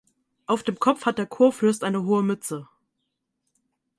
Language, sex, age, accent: German, female, 19-29, Deutschland Deutsch